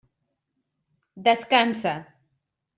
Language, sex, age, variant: Catalan, female, 50-59, Central